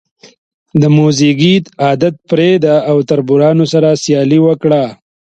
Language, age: Pashto, 30-39